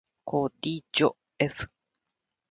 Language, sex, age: Japanese, female, 50-59